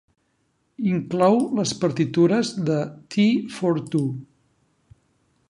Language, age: Catalan, 60-69